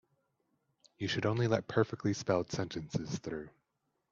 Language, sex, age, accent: English, male, 19-29, Canadian English